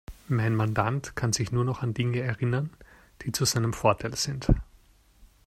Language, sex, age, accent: German, male, 30-39, Österreichisches Deutsch